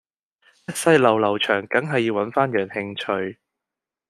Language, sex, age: Cantonese, male, 19-29